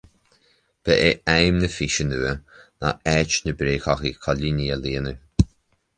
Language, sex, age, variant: Irish, male, 30-39, Gaeilge Uladh